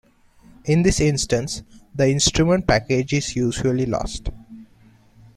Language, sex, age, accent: English, male, 19-29, England English